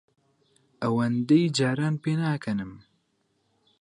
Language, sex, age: Central Kurdish, male, 19-29